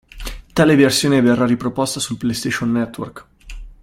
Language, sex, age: Italian, male, 19-29